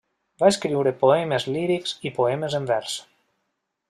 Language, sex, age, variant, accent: Catalan, male, 30-39, Valencià meridional, valencià